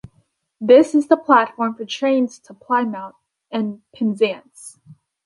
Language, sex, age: English, female, under 19